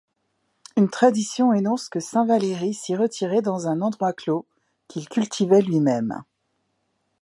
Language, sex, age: French, female, 50-59